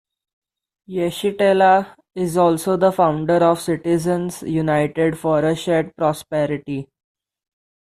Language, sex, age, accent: English, male, 19-29, India and South Asia (India, Pakistan, Sri Lanka)